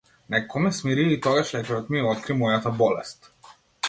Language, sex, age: Macedonian, male, 19-29